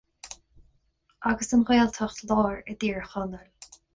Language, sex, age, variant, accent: Irish, female, 30-39, Gaeilge Chonnacht, Cainteoir líofa, ní ó dhúchas